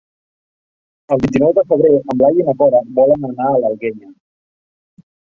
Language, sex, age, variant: Catalan, male, 40-49, Central